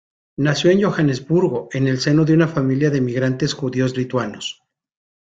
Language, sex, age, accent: Spanish, male, 50-59, México